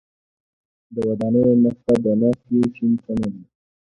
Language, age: Pashto, 19-29